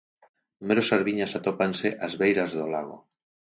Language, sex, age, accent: Galician, male, 40-49, Central (gheada); Normativo (estándar)